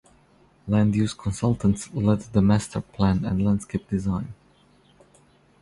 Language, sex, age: English, male, 30-39